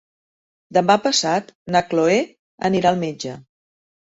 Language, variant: Catalan, Central